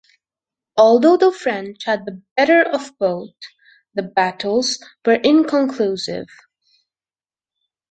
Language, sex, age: English, female, under 19